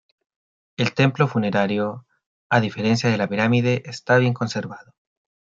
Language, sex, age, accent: Spanish, male, 19-29, Chileno: Chile, Cuyo